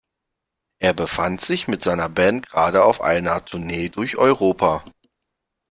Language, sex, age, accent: German, male, 19-29, Deutschland Deutsch